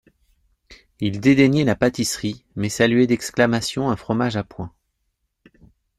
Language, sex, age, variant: French, male, 40-49, Français de métropole